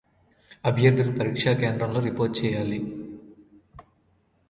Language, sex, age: Telugu, male, under 19